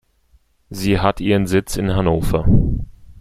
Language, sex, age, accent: German, male, 19-29, Deutschland Deutsch